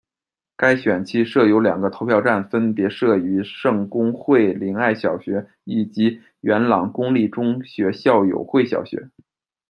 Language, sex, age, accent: Chinese, male, 30-39, 出生地：北京市